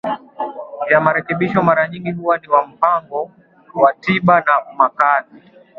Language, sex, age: Swahili, male, 19-29